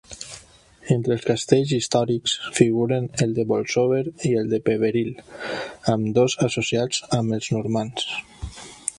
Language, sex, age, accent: Catalan, male, 40-49, valencià